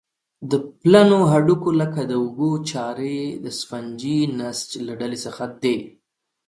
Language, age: Pashto, 30-39